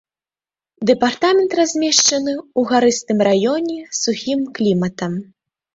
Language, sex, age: Belarusian, female, under 19